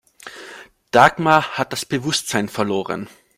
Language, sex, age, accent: German, male, 30-39, Österreichisches Deutsch